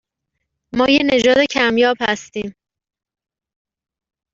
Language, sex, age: Persian, male, 30-39